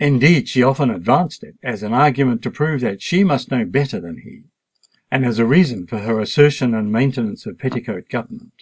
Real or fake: real